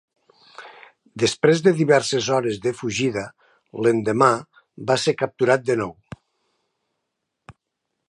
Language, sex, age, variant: Catalan, male, 60-69, Nord-Occidental